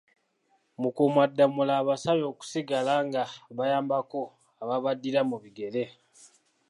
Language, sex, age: Ganda, male, 19-29